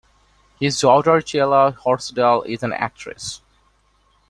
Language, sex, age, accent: English, male, 19-29, India and South Asia (India, Pakistan, Sri Lanka)